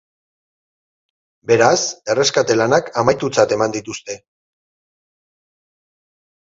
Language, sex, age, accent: Basque, male, 40-49, Erdialdekoa edo Nafarra (Gipuzkoa, Nafarroa)